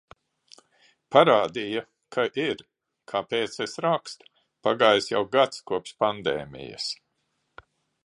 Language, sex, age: Latvian, male, 70-79